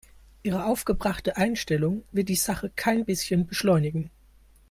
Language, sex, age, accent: German, male, 19-29, Deutschland Deutsch